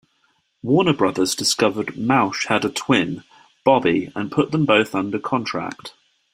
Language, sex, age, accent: English, male, 30-39, England English